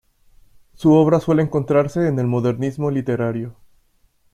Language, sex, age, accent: Spanish, male, 19-29, México